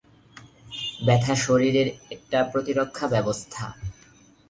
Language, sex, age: Bengali, male, 19-29